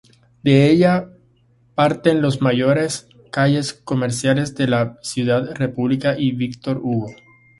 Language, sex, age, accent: Spanish, male, 30-39, América central